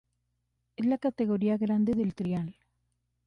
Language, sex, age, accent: Spanish, female, 30-39, México